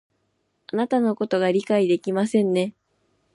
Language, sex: Japanese, female